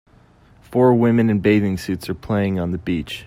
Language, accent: English, United States English